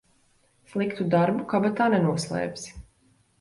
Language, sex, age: Latvian, female, 19-29